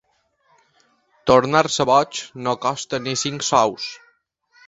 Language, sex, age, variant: Catalan, male, 30-39, Balear